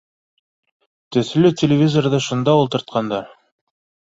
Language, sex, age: Bashkir, male, 19-29